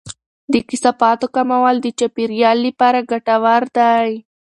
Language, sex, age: Pashto, female, under 19